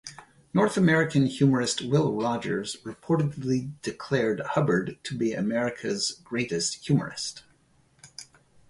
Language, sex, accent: English, male, United States English